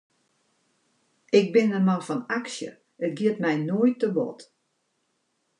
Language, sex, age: Western Frisian, female, 50-59